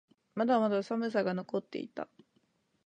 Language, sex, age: Japanese, female, 19-29